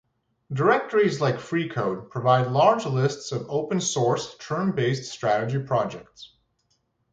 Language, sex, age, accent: English, male, 19-29, United States English